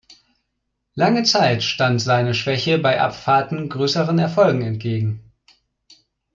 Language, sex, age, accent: German, male, 19-29, Deutschland Deutsch